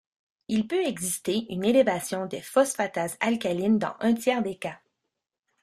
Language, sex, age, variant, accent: French, female, 30-39, Français d'Amérique du Nord, Français du Canada